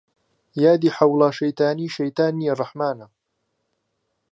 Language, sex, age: Central Kurdish, male, 19-29